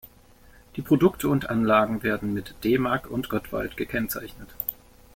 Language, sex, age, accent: German, male, 19-29, Deutschland Deutsch